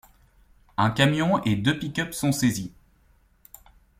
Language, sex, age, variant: French, male, 19-29, Français de métropole